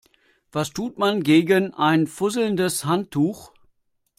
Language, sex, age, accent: German, male, 50-59, Deutschland Deutsch